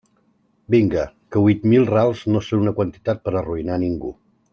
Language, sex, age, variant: Catalan, male, 40-49, Central